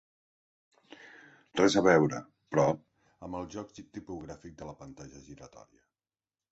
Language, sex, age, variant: Catalan, male, 50-59, Central